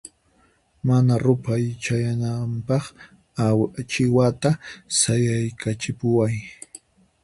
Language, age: Puno Quechua, 19-29